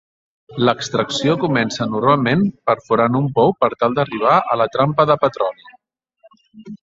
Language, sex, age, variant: Catalan, male, 40-49, Central